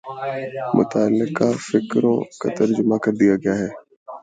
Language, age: Urdu, 19-29